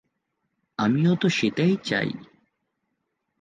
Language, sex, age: Bengali, male, 19-29